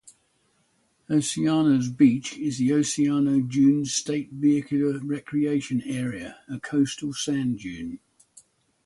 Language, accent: English, England English